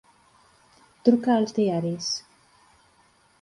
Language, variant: Catalan, Central